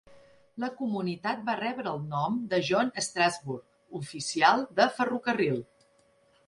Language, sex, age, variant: Catalan, female, 50-59, Central